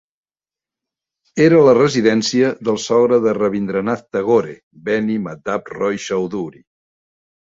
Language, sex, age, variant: Catalan, male, 60-69, Central